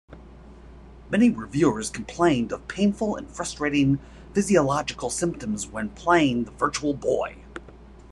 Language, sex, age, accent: English, male, 40-49, United States English